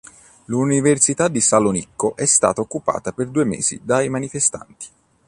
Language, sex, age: Italian, male, 30-39